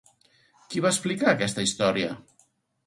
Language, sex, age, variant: Catalan, male, 40-49, Central